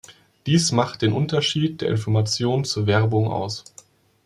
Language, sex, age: German, male, 30-39